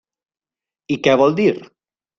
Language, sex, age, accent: Catalan, male, 19-29, valencià